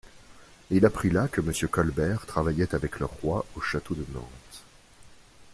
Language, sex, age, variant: French, male, 40-49, Français de métropole